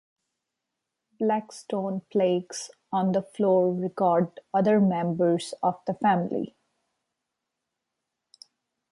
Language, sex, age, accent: English, female, 40-49, India and South Asia (India, Pakistan, Sri Lanka)